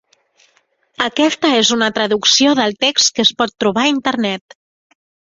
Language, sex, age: Catalan, female, 30-39